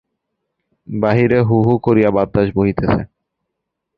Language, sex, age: Bengali, male, 19-29